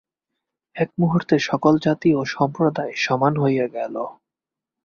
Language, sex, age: Bengali, male, 19-29